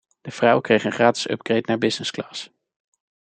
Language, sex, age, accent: Dutch, male, 40-49, Nederlands Nederlands